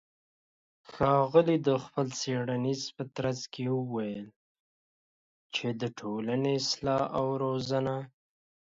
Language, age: Pashto, 19-29